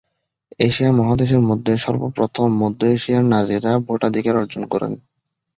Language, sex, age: Bengali, male, 19-29